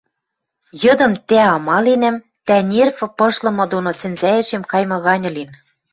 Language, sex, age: Western Mari, female, 50-59